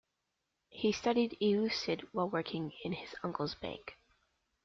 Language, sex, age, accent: English, female, under 19, United States English